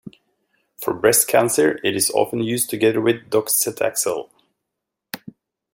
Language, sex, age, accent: English, male, 40-49, United States English